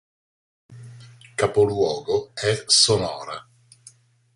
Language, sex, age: Italian, male, 60-69